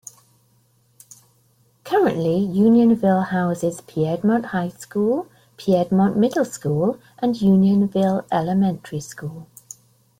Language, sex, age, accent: English, female, 50-59, England English